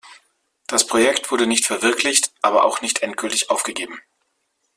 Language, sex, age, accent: German, male, 30-39, Deutschland Deutsch